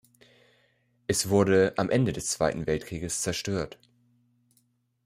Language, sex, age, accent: German, male, 30-39, Deutschland Deutsch